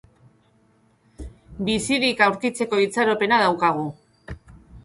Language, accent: Basque, Mendebalekoa (Araba, Bizkaia, Gipuzkoako mendebaleko herri batzuk)